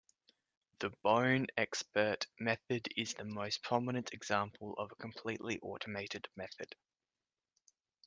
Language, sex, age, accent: English, male, 19-29, Australian English